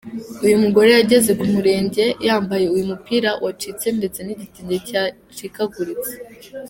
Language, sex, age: Kinyarwanda, female, under 19